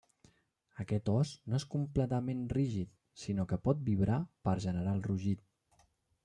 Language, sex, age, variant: Catalan, male, 40-49, Central